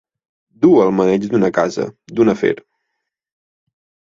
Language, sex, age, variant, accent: Catalan, male, 19-29, Central, gironí; Garrotxi